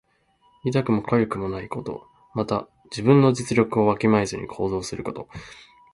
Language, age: Japanese, 19-29